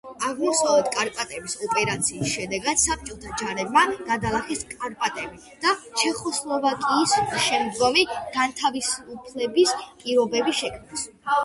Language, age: Georgian, under 19